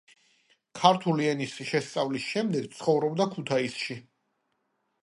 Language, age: Georgian, 40-49